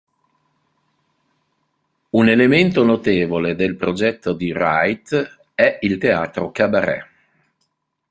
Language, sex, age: Italian, male, 60-69